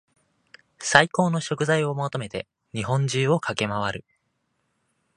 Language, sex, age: Japanese, male, 19-29